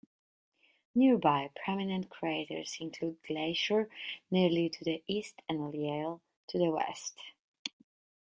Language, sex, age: English, female, 40-49